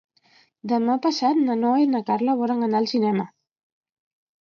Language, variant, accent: Catalan, Central, central